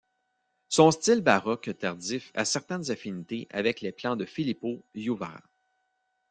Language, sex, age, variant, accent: French, male, 40-49, Français d'Amérique du Nord, Français du Canada